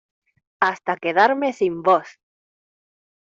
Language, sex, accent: Spanish, female, España: Islas Canarias